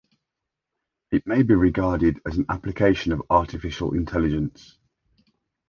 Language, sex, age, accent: English, male, 30-39, England English